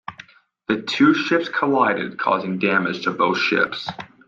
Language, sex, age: English, male, 19-29